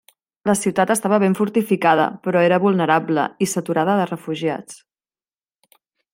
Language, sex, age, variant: Catalan, female, 40-49, Central